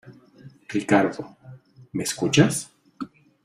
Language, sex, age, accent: Spanish, male, 40-49, México